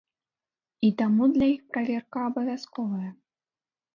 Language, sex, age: Belarusian, female, under 19